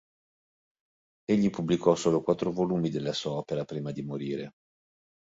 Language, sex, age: Italian, male, 40-49